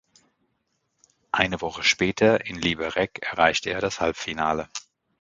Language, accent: German, Deutschland Deutsch